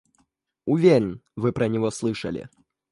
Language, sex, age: Russian, male, 19-29